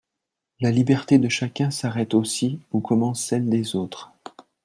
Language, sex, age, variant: French, male, 40-49, Français de métropole